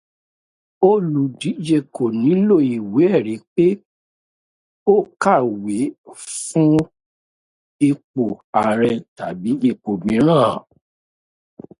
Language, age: Yoruba, 50-59